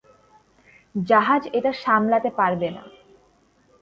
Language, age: Bengali, 19-29